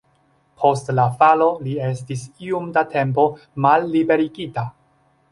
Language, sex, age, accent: Esperanto, male, 30-39, Internacia